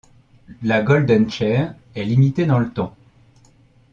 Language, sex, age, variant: French, male, 30-39, Français de métropole